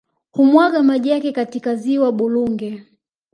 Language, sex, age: Swahili, male, 19-29